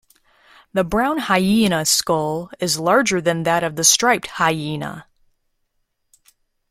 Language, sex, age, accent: English, female, 30-39, United States English